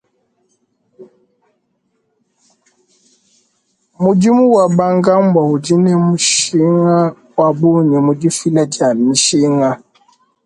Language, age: Luba-Lulua, 30-39